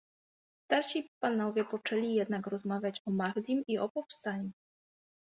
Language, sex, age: Polish, female, 30-39